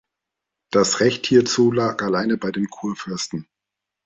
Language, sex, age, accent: German, male, 40-49, Deutschland Deutsch